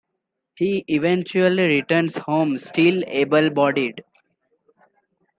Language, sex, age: English, male, 19-29